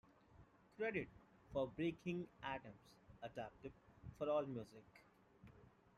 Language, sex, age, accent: English, male, 19-29, India and South Asia (India, Pakistan, Sri Lanka)